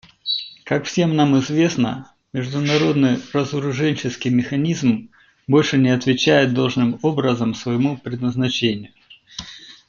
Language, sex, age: Russian, male, 40-49